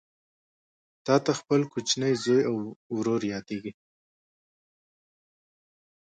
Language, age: Pashto, 19-29